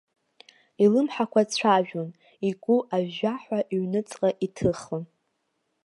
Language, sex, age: Abkhazian, female, 19-29